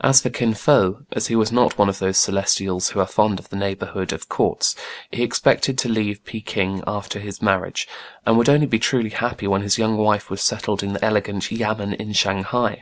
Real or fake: real